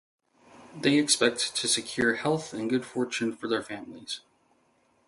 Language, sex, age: English, male, 19-29